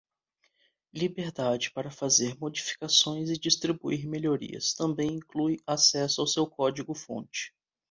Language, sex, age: Portuguese, male, 19-29